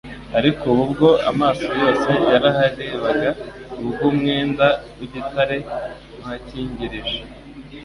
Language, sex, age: Kinyarwanda, male, 30-39